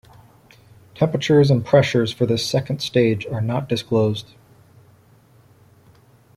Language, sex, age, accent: English, male, 30-39, United States English